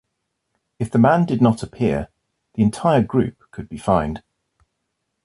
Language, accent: English, England English